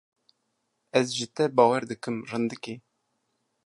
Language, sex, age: Kurdish, male, 30-39